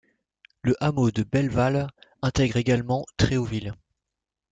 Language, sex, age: French, male, 40-49